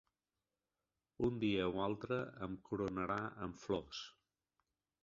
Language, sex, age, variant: Catalan, male, 60-69, Central